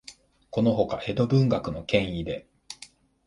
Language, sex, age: Japanese, male, 50-59